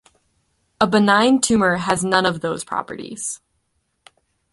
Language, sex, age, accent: English, female, 19-29, United States English; Canadian English